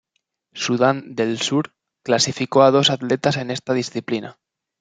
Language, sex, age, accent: Spanish, male, 19-29, España: Centro-Sur peninsular (Madrid, Toledo, Castilla-La Mancha)